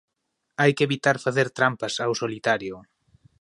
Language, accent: Galician, Oriental (común en zona oriental)